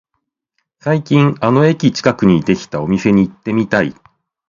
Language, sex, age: Japanese, male, 40-49